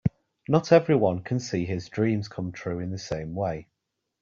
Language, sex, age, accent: English, male, 30-39, England English